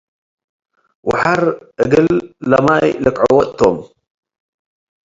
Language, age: Tigre, 30-39